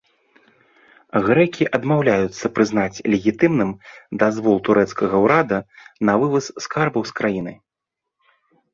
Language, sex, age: Belarusian, male, 40-49